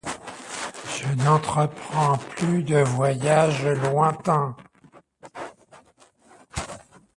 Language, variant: French, Français de métropole